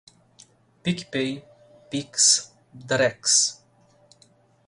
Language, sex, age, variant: Portuguese, male, 19-29, Portuguese (Brasil)